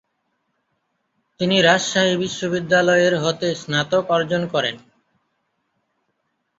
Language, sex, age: Bengali, male, 30-39